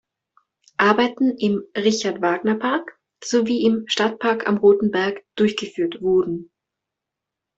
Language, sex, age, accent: German, female, 19-29, Österreichisches Deutsch